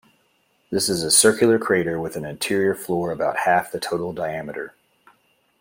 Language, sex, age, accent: English, male, 40-49, United States English